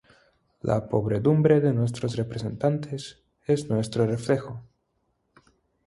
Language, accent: Spanish, España: Norte peninsular (Asturias, Castilla y León, Cantabria, País Vasco, Navarra, Aragón, La Rioja, Guadalajara, Cuenca)